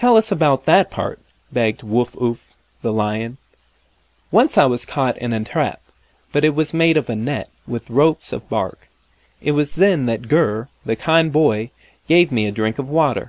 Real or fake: real